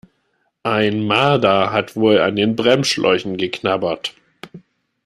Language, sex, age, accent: German, male, 19-29, Deutschland Deutsch